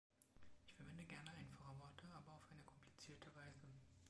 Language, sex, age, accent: German, male, 19-29, Deutschland Deutsch